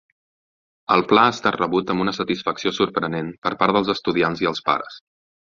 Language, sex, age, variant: Catalan, male, 30-39, Central